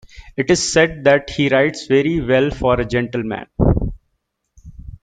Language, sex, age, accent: English, male, 19-29, United States English